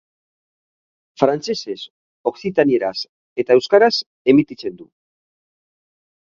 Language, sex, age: Basque, male, 60-69